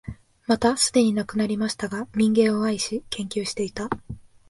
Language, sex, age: Japanese, female, 19-29